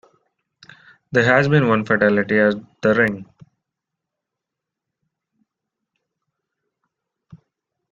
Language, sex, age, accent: English, male, 19-29, India and South Asia (India, Pakistan, Sri Lanka)